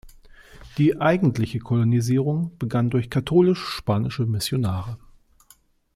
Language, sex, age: German, male, 30-39